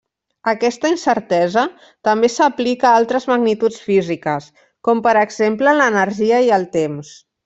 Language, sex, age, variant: Catalan, female, 40-49, Central